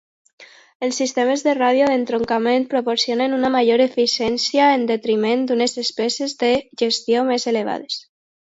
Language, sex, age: Catalan, female, under 19